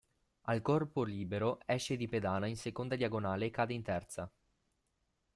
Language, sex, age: Italian, male, under 19